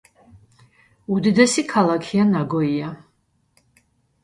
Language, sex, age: Georgian, female, 50-59